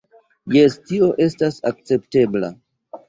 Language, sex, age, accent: Esperanto, male, 30-39, Internacia